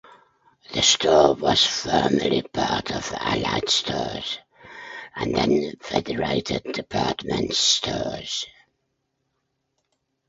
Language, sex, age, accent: English, male, 70-79, Scottish English